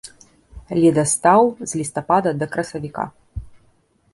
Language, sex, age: Belarusian, female, 30-39